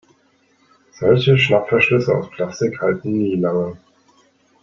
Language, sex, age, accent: German, male, 30-39, Deutschland Deutsch